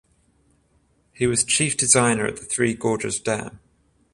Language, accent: English, United States English; Australian English; England English; New Zealand English; Welsh English